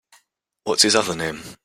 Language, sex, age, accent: English, male, under 19, England English